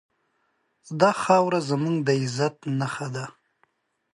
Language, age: Pashto, 30-39